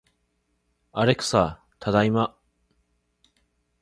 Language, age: Japanese, 40-49